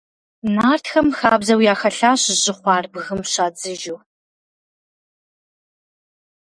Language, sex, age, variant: Kabardian, female, 40-49, Адыгэбзэ (Къэбэрдей, Кирил, Урысей)